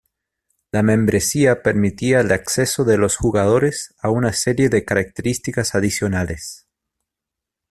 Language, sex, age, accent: Spanish, male, 30-39, Chileno: Chile, Cuyo